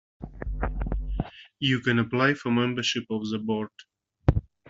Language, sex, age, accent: English, male, 19-29, United States English